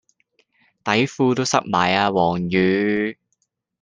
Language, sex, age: Cantonese, male, 19-29